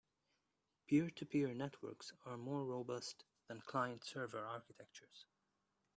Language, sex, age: English, male, 30-39